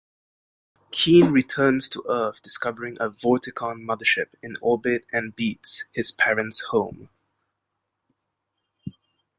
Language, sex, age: English, male, 30-39